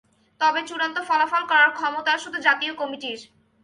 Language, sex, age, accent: Bengali, female, 19-29, Bangla